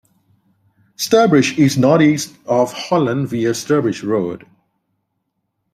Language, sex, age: English, male, 30-39